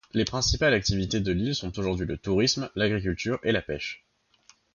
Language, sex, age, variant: French, male, 19-29, Français de métropole